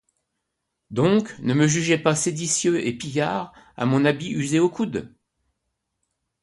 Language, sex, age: French, male, 60-69